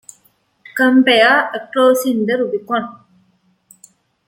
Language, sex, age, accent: English, female, 19-29, United States English